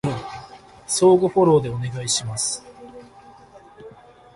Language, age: Japanese, 19-29